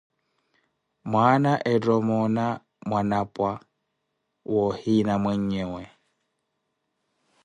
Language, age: Koti, 30-39